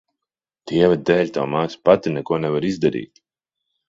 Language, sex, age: Latvian, male, 30-39